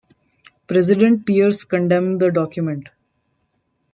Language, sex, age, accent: English, female, 19-29, India and South Asia (India, Pakistan, Sri Lanka)